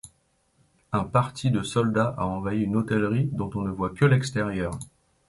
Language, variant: French, Français des départements et régions d'outre-mer